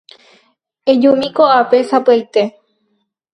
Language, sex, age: Guarani, female, 19-29